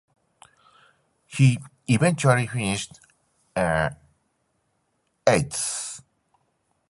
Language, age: English, 50-59